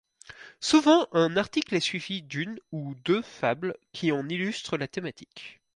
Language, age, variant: French, 19-29, Français de métropole